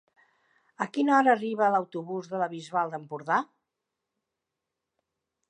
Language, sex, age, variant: Catalan, female, 70-79, Central